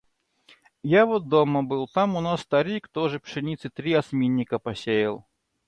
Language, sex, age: Russian, male, 30-39